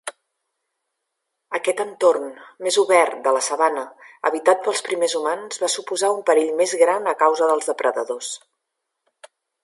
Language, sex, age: Catalan, female, 40-49